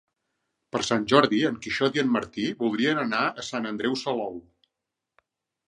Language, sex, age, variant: Catalan, male, 40-49, Central